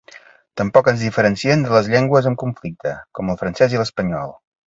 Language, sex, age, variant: Catalan, male, 50-59, Central